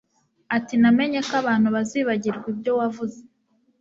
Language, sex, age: Kinyarwanda, female, 19-29